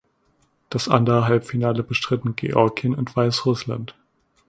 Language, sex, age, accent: German, male, under 19, Deutschland Deutsch